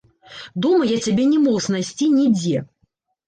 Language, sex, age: Belarusian, female, 40-49